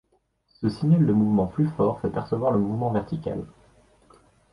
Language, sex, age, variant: French, male, 19-29, Français de métropole